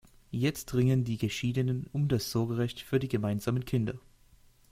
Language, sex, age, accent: German, male, under 19, Deutschland Deutsch